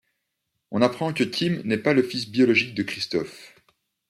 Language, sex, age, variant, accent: French, male, 30-39, Français d'Europe, Français de Belgique